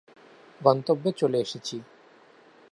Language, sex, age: Bengali, male, 30-39